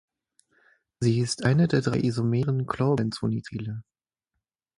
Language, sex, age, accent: German, male, 19-29, Deutschland Deutsch